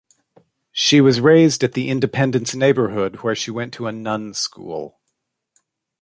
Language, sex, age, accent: English, male, 50-59, United States English